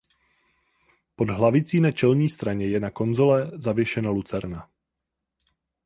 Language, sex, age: Czech, male, 19-29